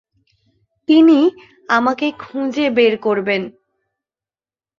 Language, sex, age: Bengali, female, 19-29